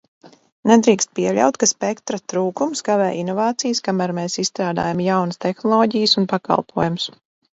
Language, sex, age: Latvian, female, 40-49